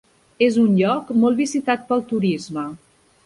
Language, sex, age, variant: Catalan, female, 40-49, Central